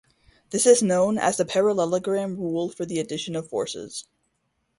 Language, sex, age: English, male, under 19